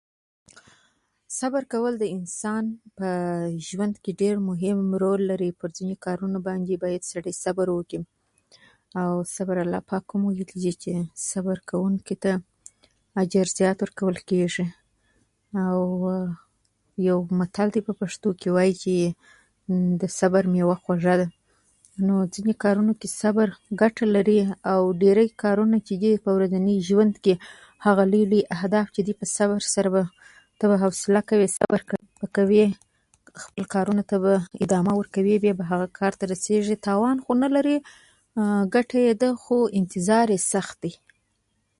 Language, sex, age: Pashto, female, 19-29